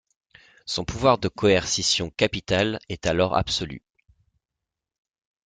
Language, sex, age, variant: French, male, 30-39, Français de métropole